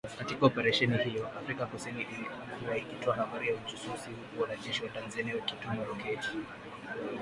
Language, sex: Swahili, male